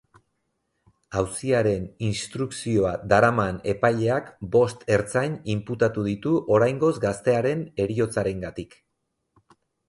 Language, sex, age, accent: Basque, male, 40-49, Erdialdekoa edo Nafarra (Gipuzkoa, Nafarroa)